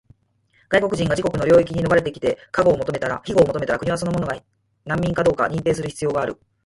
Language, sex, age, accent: Japanese, female, 40-49, 関西弁